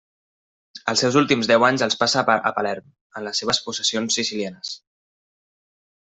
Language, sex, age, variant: Catalan, male, 19-29, Central